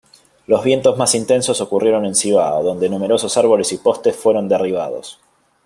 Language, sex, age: Spanish, male, 40-49